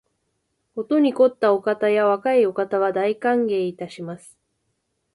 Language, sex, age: Japanese, female, 19-29